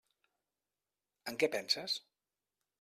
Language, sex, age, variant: Catalan, male, 40-49, Central